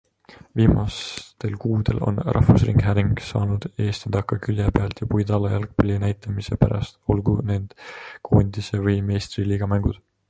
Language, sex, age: Estonian, male, 19-29